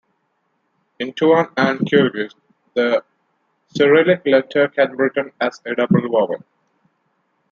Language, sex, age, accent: English, male, 19-29, India and South Asia (India, Pakistan, Sri Lanka)